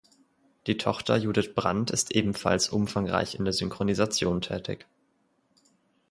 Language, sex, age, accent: German, male, 19-29, Deutschland Deutsch